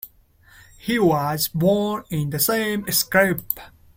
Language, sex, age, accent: English, male, 19-29, India and South Asia (India, Pakistan, Sri Lanka)